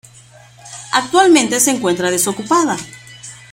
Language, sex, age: Spanish, female, 30-39